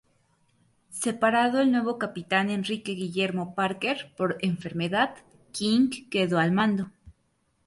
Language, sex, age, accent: Spanish, female, 19-29, México